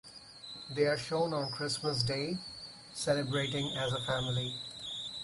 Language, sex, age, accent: English, male, 30-39, India and South Asia (India, Pakistan, Sri Lanka)